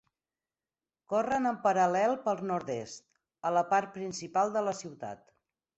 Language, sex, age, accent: Catalan, female, 40-49, gironí